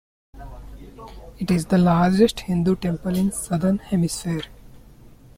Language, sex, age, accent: English, male, 19-29, India and South Asia (India, Pakistan, Sri Lanka)